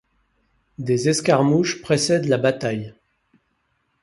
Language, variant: French, Français de métropole